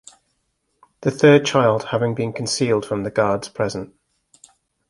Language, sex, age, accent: English, male, 40-49, England English